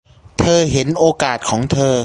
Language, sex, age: Thai, male, 19-29